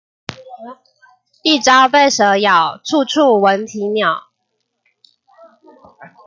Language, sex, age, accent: Chinese, male, 19-29, 出生地：新北市